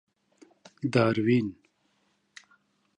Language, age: Pashto, 30-39